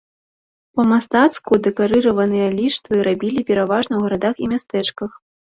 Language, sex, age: Belarusian, female, 30-39